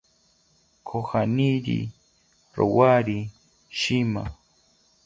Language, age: South Ucayali Ashéninka, 40-49